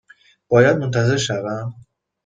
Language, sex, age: Persian, male, 19-29